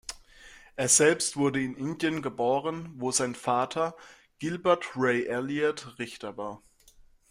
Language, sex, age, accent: German, male, 19-29, Deutschland Deutsch